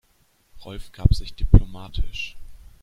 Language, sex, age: German, male, 19-29